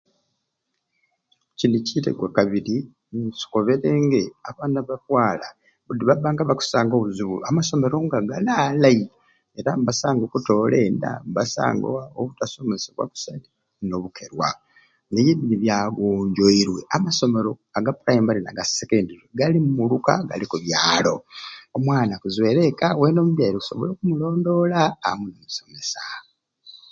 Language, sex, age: Ruuli, male, 70-79